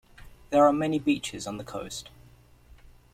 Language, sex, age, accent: English, male, under 19, England English